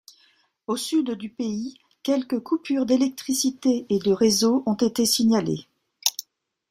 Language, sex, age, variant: French, female, 60-69, Français de métropole